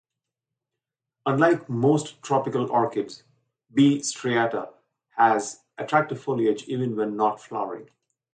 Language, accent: English, India and South Asia (India, Pakistan, Sri Lanka)